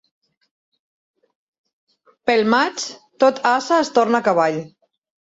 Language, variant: Catalan, Central